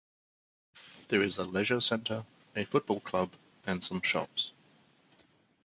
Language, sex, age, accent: English, male, 30-39, Australian English